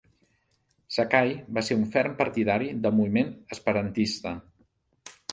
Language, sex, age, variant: Catalan, male, 50-59, Central